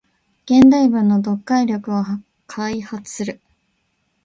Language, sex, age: Japanese, female, under 19